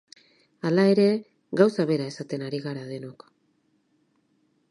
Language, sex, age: Basque, female, 40-49